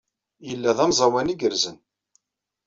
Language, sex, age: Kabyle, male, 40-49